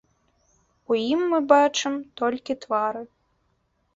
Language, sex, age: Belarusian, female, under 19